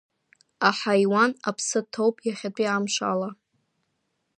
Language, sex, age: Abkhazian, female, under 19